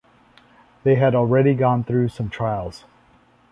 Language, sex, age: English, male, 30-39